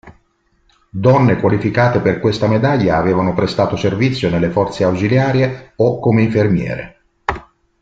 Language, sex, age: Italian, male, 50-59